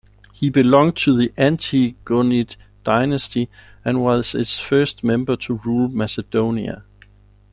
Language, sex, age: English, male, 40-49